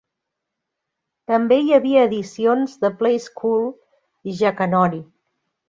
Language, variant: Catalan, Central